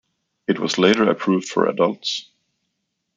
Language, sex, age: English, male, 40-49